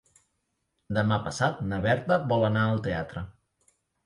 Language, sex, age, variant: Catalan, male, 30-39, Central